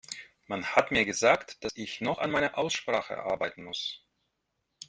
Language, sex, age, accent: German, male, 40-49, Russisch Deutsch